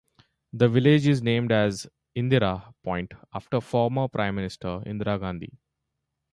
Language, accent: English, India and South Asia (India, Pakistan, Sri Lanka)